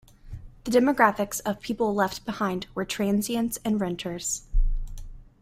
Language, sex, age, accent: English, female, 19-29, United States English